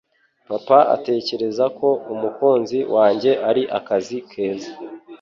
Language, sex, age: Kinyarwanda, female, 19-29